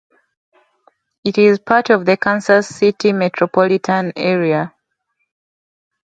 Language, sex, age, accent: English, female, 19-29, England English